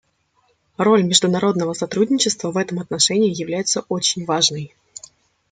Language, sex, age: Russian, female, 19-29